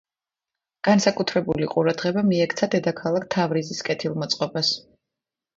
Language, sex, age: Georgian, female, 30-39